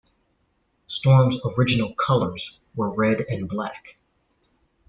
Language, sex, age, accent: English, male, 40-49, United States English